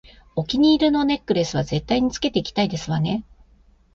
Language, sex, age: Japanese, female, 50-59